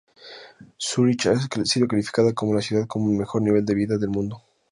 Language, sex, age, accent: Spanish, male, under 19, México